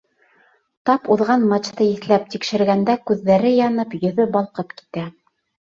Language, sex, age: Bashkir, female, 30-39